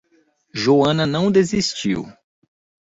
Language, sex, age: Portuguese, male, 19-29